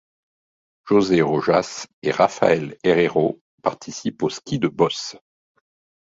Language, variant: French, Français de métropole